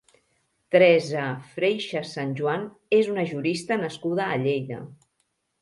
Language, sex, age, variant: Catalan, female, 50-59, Central